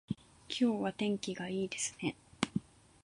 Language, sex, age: Japanese, female, 19-29